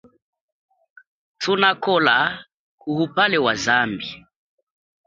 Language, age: Chokwe, 30-39